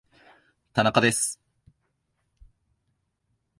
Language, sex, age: Japanese, male, 19-29